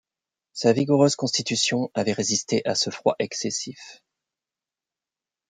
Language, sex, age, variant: French, male, 50-59, Français de métropole